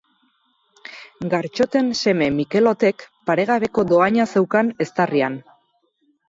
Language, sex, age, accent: Basque, female, 30-39, Erdialdekoa edo Nafarra (Gipuzkoa, Nafarroa)